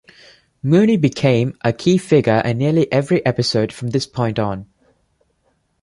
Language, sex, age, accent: English, male, 19-29, India and South Asia (India, Pakistan, Sri Lanka)